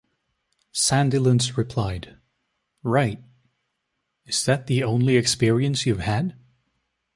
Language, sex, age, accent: English, male, 19-29, United States English